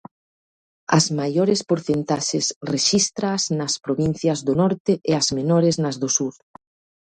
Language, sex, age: Galician, female, 30-39